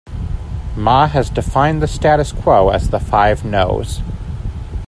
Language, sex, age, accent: English, male, 19-29, United States English